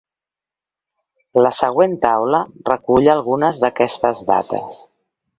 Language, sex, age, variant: Catalan, female, 50-59, Central